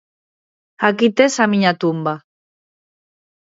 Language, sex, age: Galician, female, 30-39